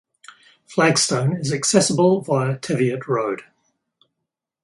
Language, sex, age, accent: English, male, 60-69, Australian English